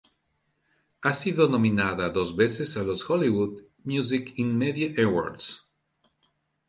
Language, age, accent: Spanish, 50-59, Andino-Pacífico: Colombia, Perú, Ecuador, oeste de Bolivia y Venezuela andina